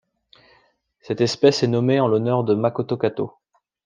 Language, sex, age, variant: French, male, 19-29, Français de métropole